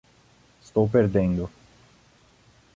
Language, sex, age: Portuguese, male, 19-29